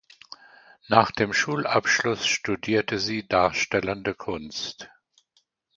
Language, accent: German, Deutschland Deutsch